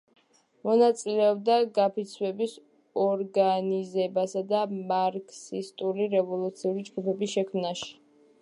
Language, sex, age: Georgian, female, under 19